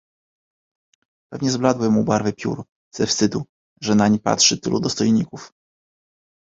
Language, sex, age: Polish, male, 30-39